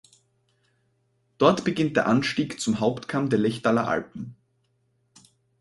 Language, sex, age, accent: German, male, 19-29, Österreichisches Deutsch